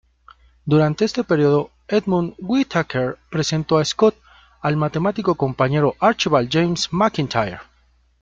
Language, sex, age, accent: Spanish, male, 30-39, México